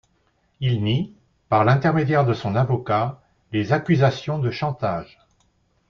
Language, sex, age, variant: French, male, 60-69, Français de métropole